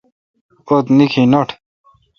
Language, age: Kalkoti, 19-29